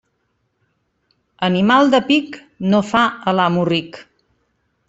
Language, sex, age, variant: Catalan, female, 50-59, Central